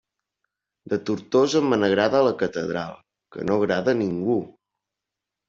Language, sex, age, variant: Catalan, male, 19-29, Central